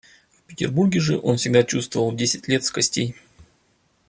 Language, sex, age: Russian, male, 30-39